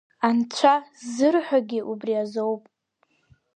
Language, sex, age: Abkhazian, female, under 19